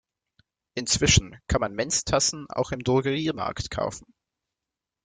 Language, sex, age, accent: German, male, 19-29, Schweizerdeutsch